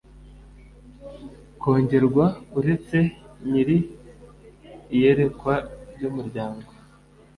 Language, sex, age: Kinyarwanda, male, 19-29